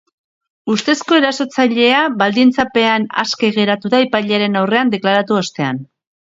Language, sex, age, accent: Basque, female, 19-29, Erdialdekoa edo Nafarra (Gipuzkoa, Nafarroa)